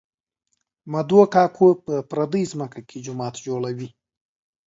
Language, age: Pashto, 19-29